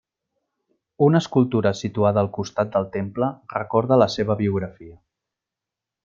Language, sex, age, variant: Catalan, male, 50-59, Central